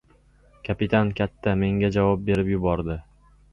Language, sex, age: Uzbek, male, 19-29